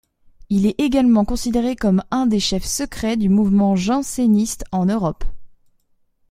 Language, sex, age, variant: French, female, 19-29, Français de métropole